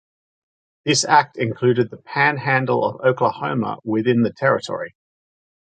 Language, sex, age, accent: English, male, 30-39, Australian English